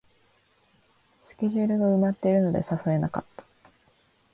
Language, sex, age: Japanese, female, 19-29